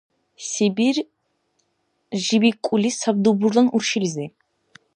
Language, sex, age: Dargwa, female, 19-29